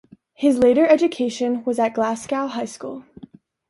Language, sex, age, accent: English, female, 19-29, United States English